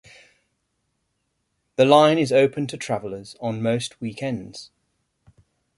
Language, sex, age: English, male, 40-49